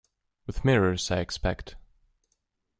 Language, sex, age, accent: English, male, 30-39, United States English